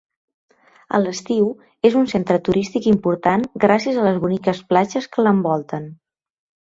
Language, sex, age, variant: Catalan, female, 30-39, Central